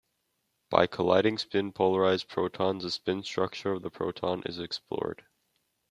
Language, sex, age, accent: English, male, under 19, United States English